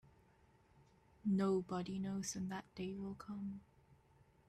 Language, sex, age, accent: English, female, 19-29, United States English